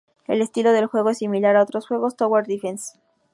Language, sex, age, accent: Spanish, female, 19-29, México